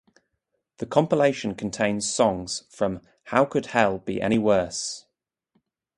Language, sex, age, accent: English, male, 19-29, England English